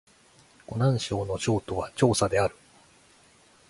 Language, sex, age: Japanese, male, 40-49